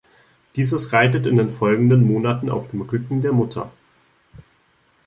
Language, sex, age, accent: German, male, 19-29, Deutschland Deutsch